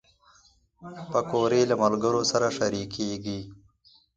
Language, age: Pashto, 19-29